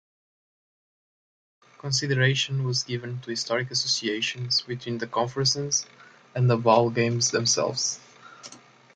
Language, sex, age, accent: English, male, 19-29, England English